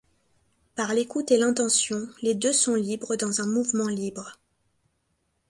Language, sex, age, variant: French, female, 19-29, Français de métropole